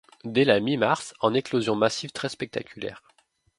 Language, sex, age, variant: French, male, 19-29, Français de métropole